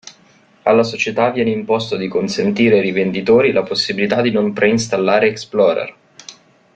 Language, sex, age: Italian, male, 19-29